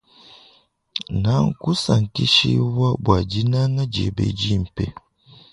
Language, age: Luba-Lulua, 19-29